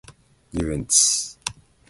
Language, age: Japanese, 19-29